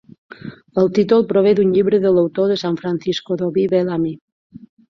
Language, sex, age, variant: Catalan, female, 40-49, Balear